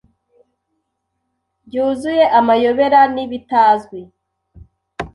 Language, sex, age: Kinyarwanda, female, 30-39